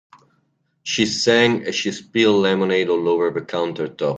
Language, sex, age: English, male, 30-39